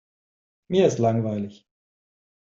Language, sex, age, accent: German, male, 40-49, Deutschland Deutsch